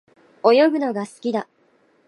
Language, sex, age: Japanese, female, 19-29